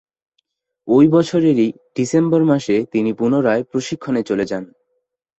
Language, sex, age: Bengali, male, 19-29